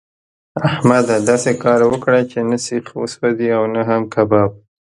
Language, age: Pashto, 19-29